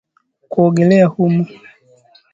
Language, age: Swahili, 19-29